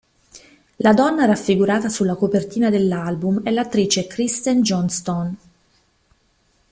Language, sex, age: Italian, female, 19-29